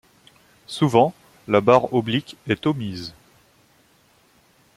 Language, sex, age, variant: French, male, 19-29, Français de métropole